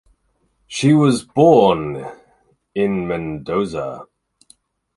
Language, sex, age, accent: English, male, 30-39, England English